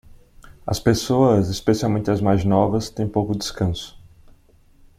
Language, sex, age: Portuguese, male, 19-29